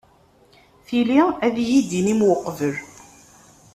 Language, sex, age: Kabyle, female, 30-39